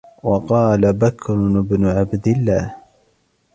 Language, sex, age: Arabic, male, 19-29